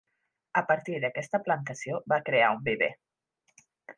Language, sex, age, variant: Catalan, female, 30-39, Central